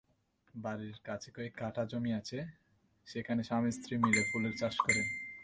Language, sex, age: Bengali, male, 19-29